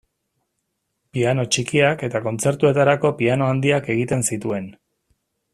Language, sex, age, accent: Basque, male, 40-49, Erdialdekoa edo Nafarra (Gipuzkoa, Nafarroa)